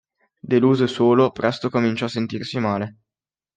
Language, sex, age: Italian, male, under 19